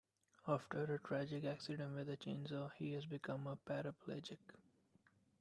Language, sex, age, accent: English, male, 19-29, India and South Asia (India, Pakistan, Sri Lanka)